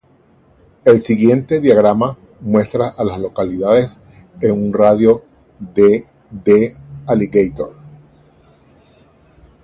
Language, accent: Spanish, Caribe: Cuba, Venezuela, Puerto Rico, República Dominicana, Panamá, Colombia caribeña, México caribeño, Costa del golfo de México